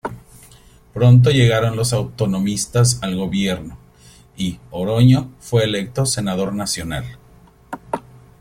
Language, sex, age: Spanish, male, 30-39